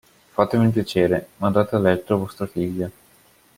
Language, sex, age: Italian, male, 19-29